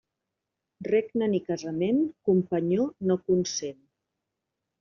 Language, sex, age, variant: Catalan, female, 50-59, Central